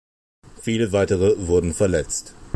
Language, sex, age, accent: German, male, 40-49, Deutschland Deutsch